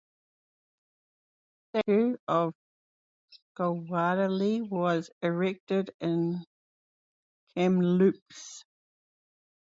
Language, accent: English, New Zealand English